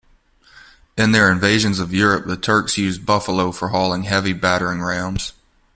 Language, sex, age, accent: English, male, 19-29, United States English